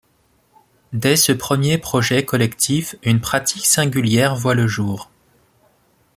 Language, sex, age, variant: French, male, 30-39, Français de métropole